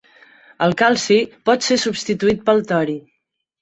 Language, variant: Catalan, Central